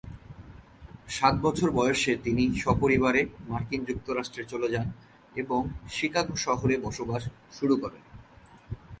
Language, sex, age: Bengali, male, 30-39